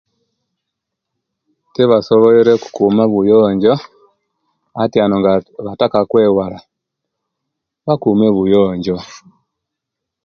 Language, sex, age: Kenyi, male, 40-49